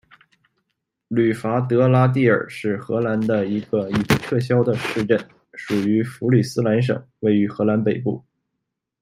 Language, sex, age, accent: Chinese, male, 19-29, 出生地：吉林省